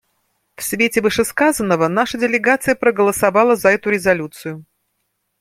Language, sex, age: Russian, female, 50-59